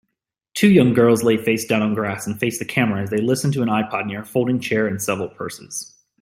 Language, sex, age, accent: English, male, 19-29, United States English